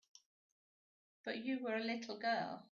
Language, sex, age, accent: English, female, 50-59, England English